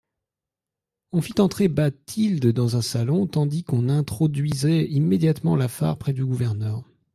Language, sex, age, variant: French, male, 30-39, Français de métropole